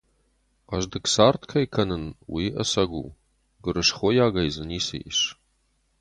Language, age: Ossetic, 30-39